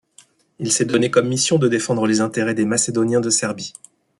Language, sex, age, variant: French, male, 30-39, Français de métropole